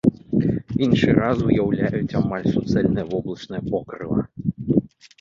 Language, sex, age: Belarusian, male, 30-39